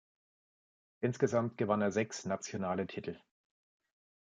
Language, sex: German, male